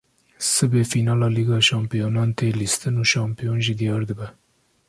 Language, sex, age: Kurdish, male, 30-39